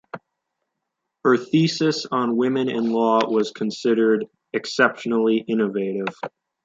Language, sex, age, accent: English, male, under 19, United States English